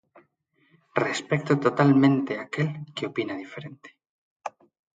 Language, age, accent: Galician, 19-29, Normativo (estándar)